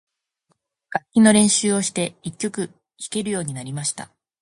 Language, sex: Japanese, female